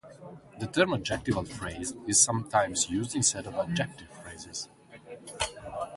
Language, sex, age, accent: English, male, 30-39, Italian